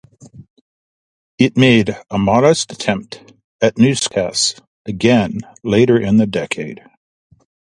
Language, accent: English, Canadian English